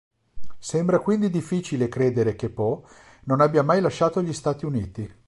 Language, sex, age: Italian, male, 50-59